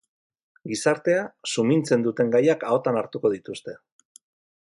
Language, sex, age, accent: Basque, male, 40-49, Mendebalekoa (Araba, Bizkaia, Gipuzkoako mendebaleko herri batzuk)